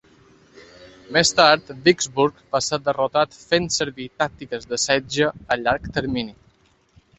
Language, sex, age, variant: Catalan, male, 30-39, Balear